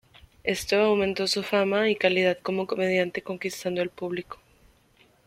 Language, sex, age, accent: Spanish, female, 19-29, México